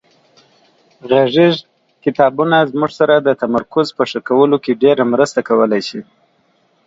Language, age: Pashto, 30-39